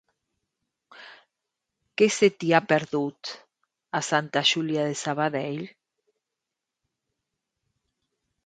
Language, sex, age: Catalan, female, 50-59